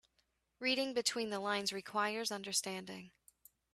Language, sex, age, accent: English, female, 19-29, United States English